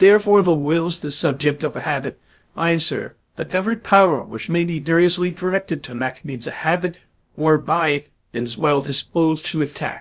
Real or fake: fake